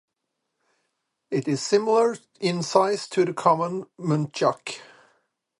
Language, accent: English, United States English